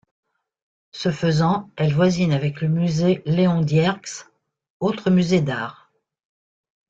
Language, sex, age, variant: French, female, 50-59, Français de métropole